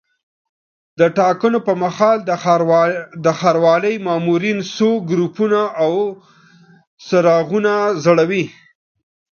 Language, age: Pashto, 30-39